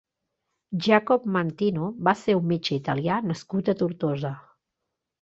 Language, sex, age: Catalan, female, 40-49